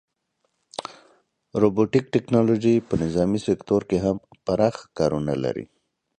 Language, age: Pashto, 30-39